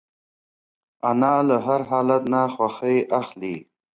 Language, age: Pashto, 30-39